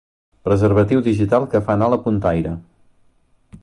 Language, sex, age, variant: Catalan, male, 40-49, Central